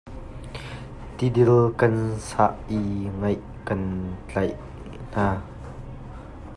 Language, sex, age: Hakha Chin, male, 19-29